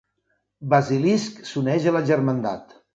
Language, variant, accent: Catalan, Valencià meridional, valencià